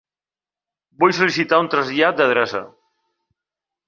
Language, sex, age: Catalan, male, 40-49